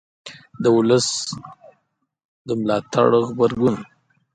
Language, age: Pashto, 19-29